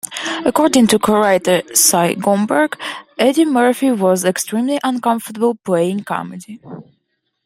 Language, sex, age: English, female, 19-29